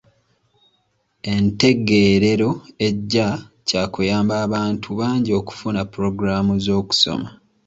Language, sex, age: Ganda, male, 19-29